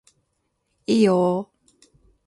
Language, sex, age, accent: Japanese, female, 50-59, 標準語